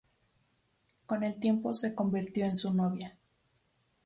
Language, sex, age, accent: Spanish, female, 19-29, México